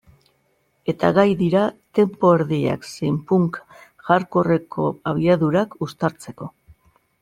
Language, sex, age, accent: Basque, female, 50-59, Mendebalekoa (Araba, Bizkaia, Gipuzkoako mendebaleko herri batzuk)